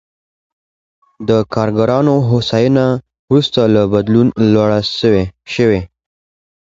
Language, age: Pashto, 19-29